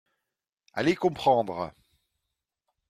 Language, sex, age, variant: French, male, 40-49, Français d'Europe